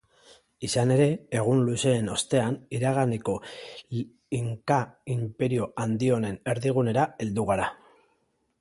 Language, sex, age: Basque, male, 40-49